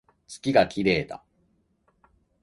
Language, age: Japanese, 40-49